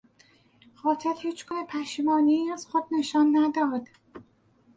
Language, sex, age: Persian, female, 40-49